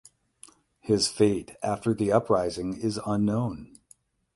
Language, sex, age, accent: English, male, 40-49, United States English; Midwestern